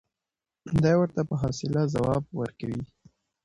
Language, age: Pashto, 19-29